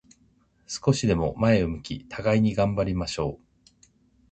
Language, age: Japanese, 40-49